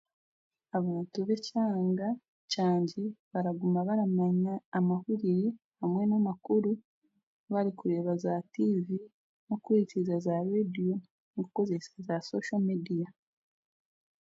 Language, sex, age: Chiga, female, 19-29